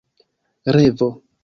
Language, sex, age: Esperanto, male, 19-29